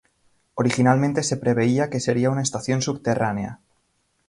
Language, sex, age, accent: Spanish, male, 19-29, España: Centro-Sur peninsular (Madrid, Toledo, Castilla-La Mancha)